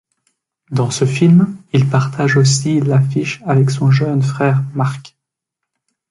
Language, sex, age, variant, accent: French, male, 19-29, Français d'Europe, Français de Belgique